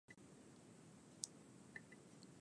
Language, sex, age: Japanese, female, 19-29